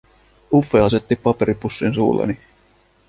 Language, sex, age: Finnish, male, 30-39